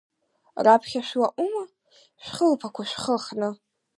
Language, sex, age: Abkhazian, female, under 19